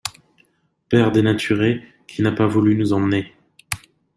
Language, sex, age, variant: French, male, 30-39, Français de métropole